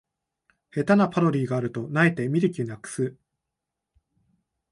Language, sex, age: Japanese, male, 19-29